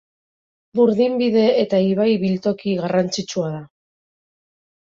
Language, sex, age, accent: Basque, female, 50-59, Mendebalekoa (Araba, Bizkaia, Gipuzkoako mendebaleko herri batzuk)